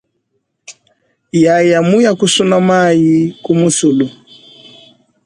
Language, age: Luba-Lulua, 30-39